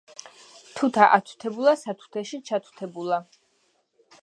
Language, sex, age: Georgian, female, 19-29